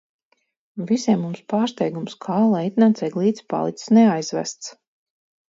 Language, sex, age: Latvian, female, 40-49